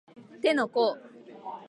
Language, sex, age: Japanese, female, 19-29